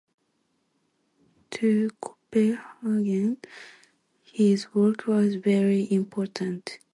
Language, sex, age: English, female, 19-29